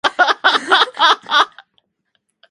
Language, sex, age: Japanese, female, 19-29